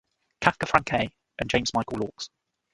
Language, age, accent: English, 19-29, England English